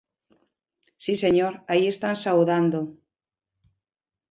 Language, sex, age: Galician, female, 60-69